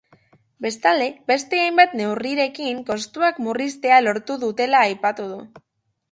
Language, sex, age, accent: Basque, female, under 19, Mendebalekoa (Araba, Bizkaia, Gipuzkoako mendebaleko herri batzuk)